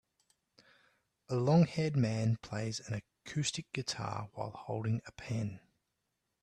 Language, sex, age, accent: English, male, 30-39, Australian English